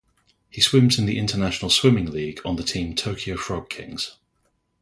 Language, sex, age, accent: English, male, 30-39, England English